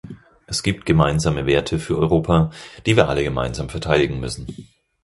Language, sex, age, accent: German, male, 30-39, Deutschland Deutsch